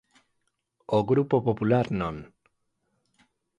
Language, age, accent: Galician, 19-29, Normativo (estándar)